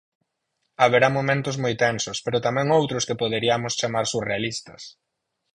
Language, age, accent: Galician, 30-39, Normativo (estándar)